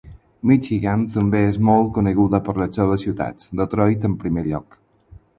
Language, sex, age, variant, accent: Catalan, male, 30-39, Balear, balear; aprenent (recent, des del castellà)